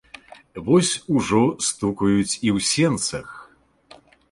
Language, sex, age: Belarusian, male, 40-49